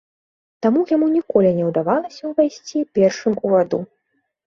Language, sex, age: Belarusian, female, 19-29